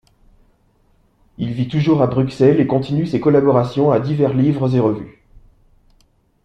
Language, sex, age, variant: French, male, 30-39, Français de métropole